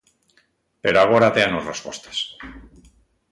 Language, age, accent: Galician, 50-59, Atlántico (seseo e gheada)